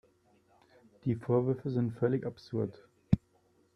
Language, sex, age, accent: German, male, 30-39, Deutschland Deutsch